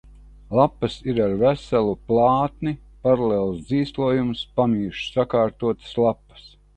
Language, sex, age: Latvian, male, 60-69